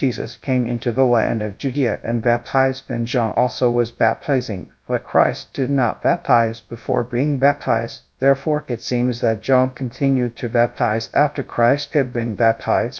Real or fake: fake